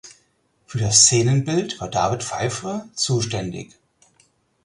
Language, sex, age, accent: German, male, 30-39, Deutschland Deutsch